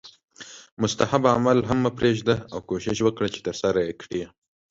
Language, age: Pashto, 19-29